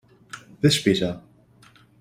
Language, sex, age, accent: German, male, under 19, Deutschland Deutsch